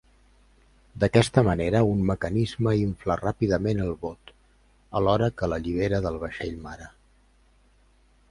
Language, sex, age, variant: Catalan, male, 50-59, Central